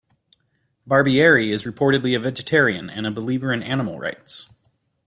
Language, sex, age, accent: English, male, 40-49, United States English